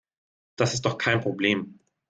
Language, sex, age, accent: German, male, 30-39, Deutschland Deutsch